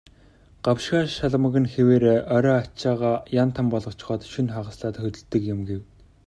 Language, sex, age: Mongolian, male, 19-29